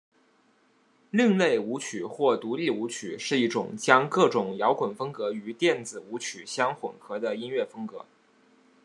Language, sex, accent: Chinese, male, 出生地：湖北省